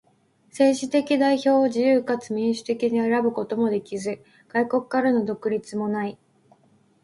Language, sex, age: Japanese, female, 19-29